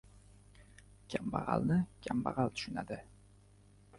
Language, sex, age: Uzbek, male, 19-29